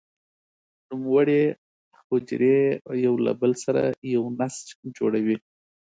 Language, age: Pashto, 30-39